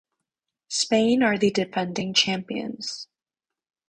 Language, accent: English, United States English